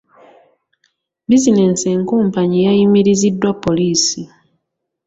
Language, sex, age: Ganda, female, 30-39